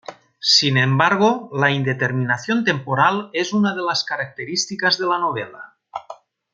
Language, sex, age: Spanish, male, 40-49